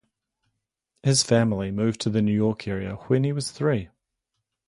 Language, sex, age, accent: English, male, 40-49, New Zealand English